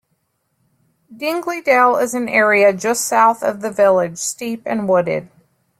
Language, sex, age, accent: English, female, 50-59, United States English